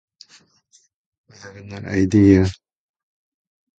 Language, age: English, 60-69